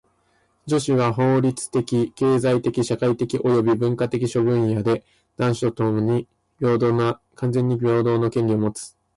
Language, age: Japanese, 19-29